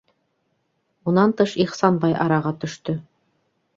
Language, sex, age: Bashkir, female, 30-39